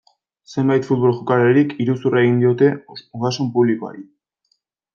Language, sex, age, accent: Basque, male, 19-29, Erdialdekoa edo Nafarra (Gipuzkoa, Nafarroa)